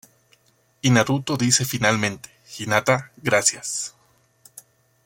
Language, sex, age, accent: Spanish, male, 19-29, Andino-Pacífico: Colombia, Perú, Ecuador, oeste de Bolivia y Venezuela andina